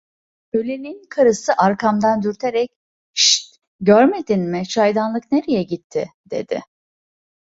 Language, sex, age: Turkish, female, 50-59